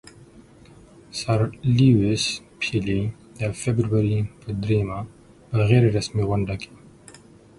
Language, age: Pashto, 30-39